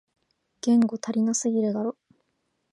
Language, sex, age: Japanese, female, 19-29